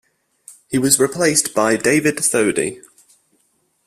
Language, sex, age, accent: English, male, 19-29, England English